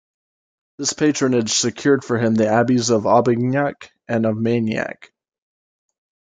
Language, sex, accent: English, male, United States English